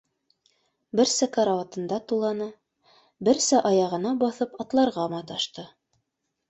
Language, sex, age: Bashkir, female, 30-39